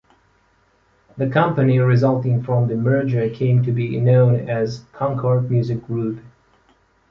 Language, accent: English, United States English